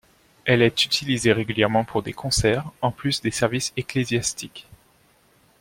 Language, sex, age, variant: French, male, 19-29, Français de métropole